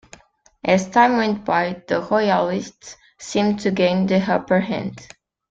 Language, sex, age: English, female, 19-29